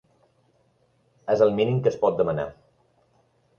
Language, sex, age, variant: Catalan, male, 50-59, Balear